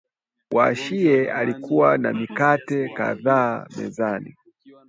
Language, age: Swahili, 19-29